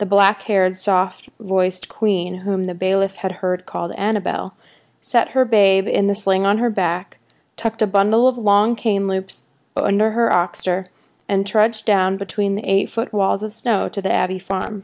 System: none